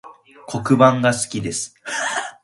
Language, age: Japanese, 19-29